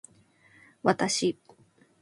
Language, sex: Japanese, female